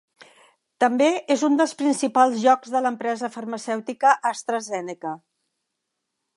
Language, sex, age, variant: Catalan, female, 70-79, Central